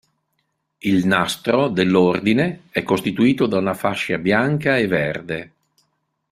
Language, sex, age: Italian, male, 60-69